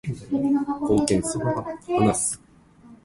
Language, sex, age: Japanese, male, under 19